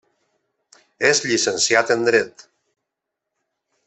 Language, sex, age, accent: Catalan, male, 50-59, valencià